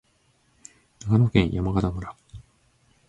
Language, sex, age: Japanese, male, 30-39